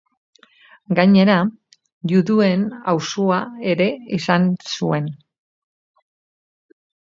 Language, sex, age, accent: Basque, female, 50-59, Mendebalekoa (Araba, Bizkaia, Gipuzkoako mendebaleko herri batzuk)